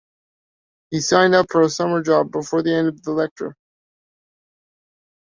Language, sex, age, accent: English, male, 40-49, Canadian English